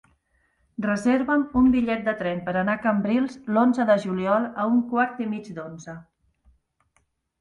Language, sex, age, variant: Catalan, female, 50-59, Central